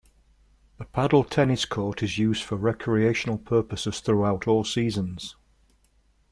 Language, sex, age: English, male, 60-69